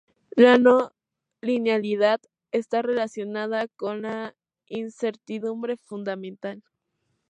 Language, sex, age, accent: Spanish, female, 19-29, México